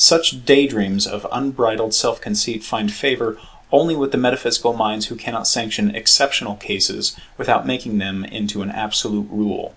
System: none